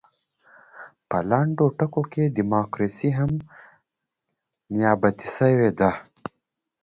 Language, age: Pashto, 19-29